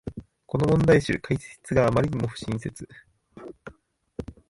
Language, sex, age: Japanese, male, 19-29